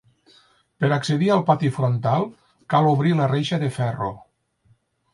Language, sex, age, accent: Catalan, male, 50-59, Lleidatà